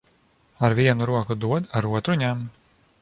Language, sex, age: Latvian, male, 40-49